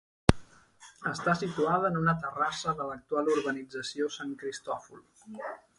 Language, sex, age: Catalan, male, 40-49